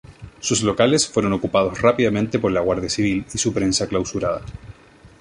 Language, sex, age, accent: Spanish, male, 19-29, Chileno: Chile, Cuyo